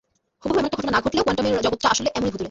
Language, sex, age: Bengali, female, 19-29